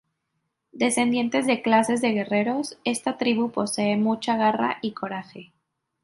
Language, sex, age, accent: Spanish, female, 19-29, México